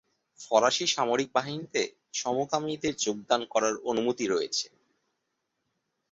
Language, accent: Bengali, Bengali